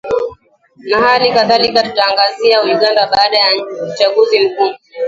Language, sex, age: Swahili, female, 19-29